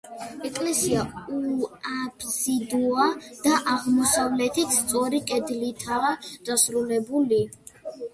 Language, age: Georgian, 30-39